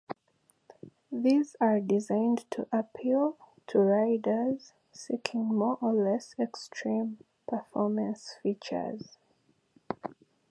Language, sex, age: English, female, 19-29